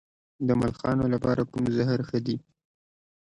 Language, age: Pashto, 19-29